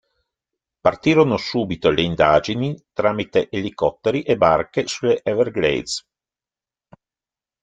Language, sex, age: Italian, male, 60-69